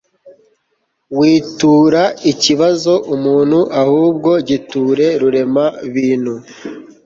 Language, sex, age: Kinyarwanda, male, 19-29